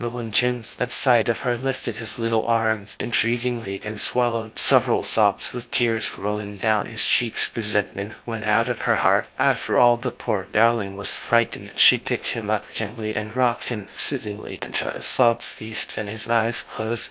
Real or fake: fake